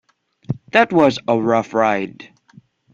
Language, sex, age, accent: English, male, 19-29, United States English